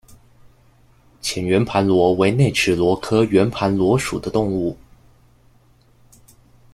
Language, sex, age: Chinese, male, 19-29